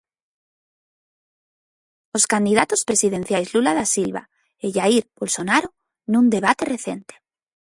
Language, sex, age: Galician, female, 30-39